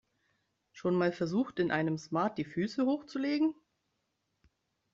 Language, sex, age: German, female, 30-39